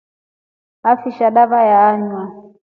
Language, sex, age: Rombo, female, 40-49